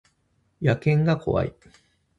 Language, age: Japanese, 40-49